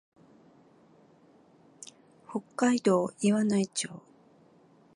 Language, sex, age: Japanese, female, 50-59